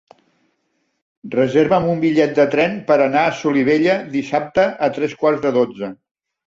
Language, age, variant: Catalan, 50-59, Central